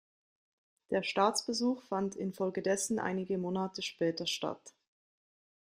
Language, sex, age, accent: German, female, 30-39, Schweizerdeutsch